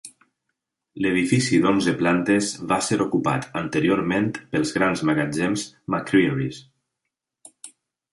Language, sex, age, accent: Catalan, male, 30-39, valencià